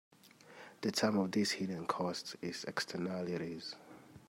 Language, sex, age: English, male, 19-29